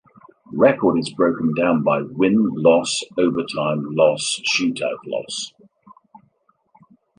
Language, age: English, 60-69